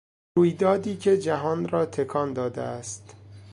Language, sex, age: Persian, male, 19-29